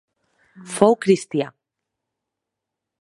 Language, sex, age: Catalan, female, 30-39